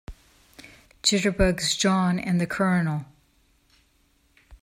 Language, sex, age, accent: English, female, 60-69, United States English